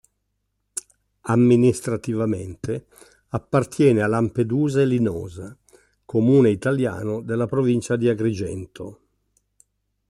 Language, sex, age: Italian, male, 60-69